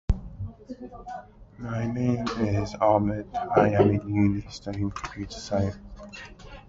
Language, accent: English, England English